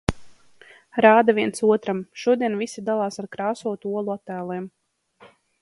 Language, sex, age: Latvian, female, 30-39